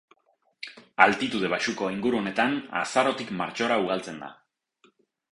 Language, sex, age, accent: Basque, male, 30-39, Mendebalekoa (Araba, Bizkaia, Gipuzkoako mendebaleko herri batzuk)